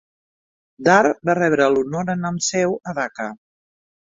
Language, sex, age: Catalan, female, 50-59